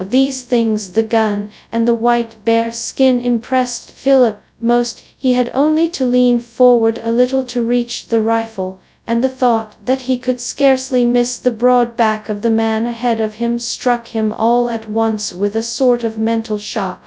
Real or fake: fake